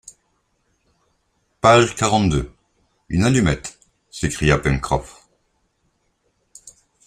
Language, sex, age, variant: French, male, 60-69, Français de métropole